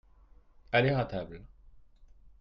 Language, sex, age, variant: French, male, 30-39, Français de métropole